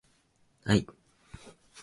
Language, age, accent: Japanese, under 19, 標準語